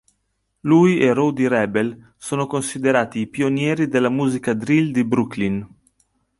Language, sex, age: Italian, male, 40-49